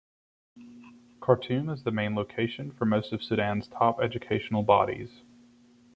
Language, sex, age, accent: English, male, 19-29, United States English